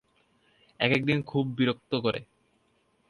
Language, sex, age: Bengali, male, 19-29